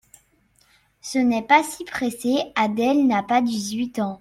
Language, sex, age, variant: French, female, under 19, Français de métropole